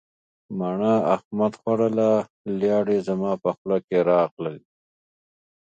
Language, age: Pashto, 30-39